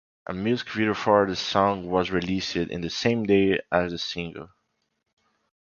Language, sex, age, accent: English, male, 19-29, United States English